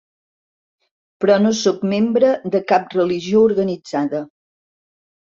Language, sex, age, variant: Catalan, female, 50-59, Central